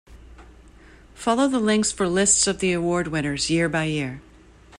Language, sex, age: English, female, 50-59